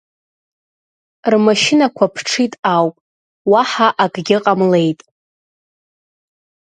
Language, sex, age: Abkhazian, female, under 19